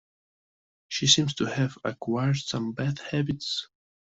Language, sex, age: English, male, 19-29